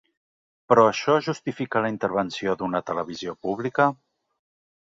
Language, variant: Catalan, Central